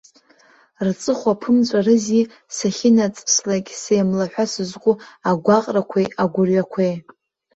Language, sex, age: Abkhazian, female, under 19